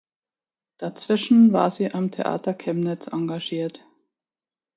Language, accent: German, Deutschland Deutsch